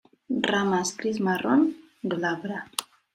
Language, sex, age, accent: Spanish, female, 30-39, España: Centro-Sur peninsular (Madrid, Toledo, Castilla-La Mancha)